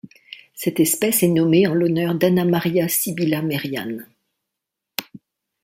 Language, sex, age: French, female, 60-69